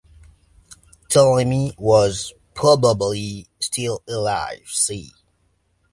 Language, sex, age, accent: English, male, 19-29, United States English